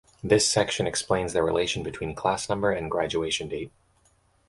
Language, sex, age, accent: English, male, 19-29, United States English